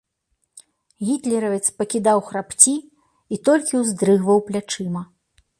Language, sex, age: Belarusian, female, 40-49